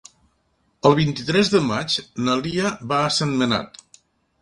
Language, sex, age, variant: Catalan, male, 70-79, Central